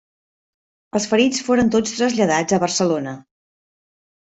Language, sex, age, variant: Catalan, female, 50-59, Central